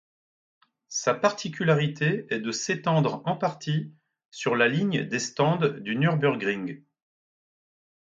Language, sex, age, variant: French, male, 40-49, Français de métropole